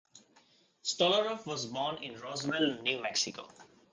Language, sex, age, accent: English, male, 19-29, India and South Asia (India, Pakistan, Sri Lanka)